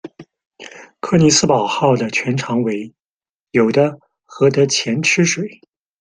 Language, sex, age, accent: Chinese, male, 30-39, 出生地：山东省